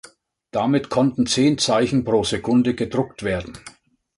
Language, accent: German, Deutschland Deutsch